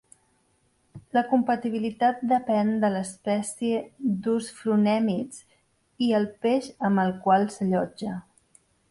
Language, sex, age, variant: Catalan, female, 40-49, Central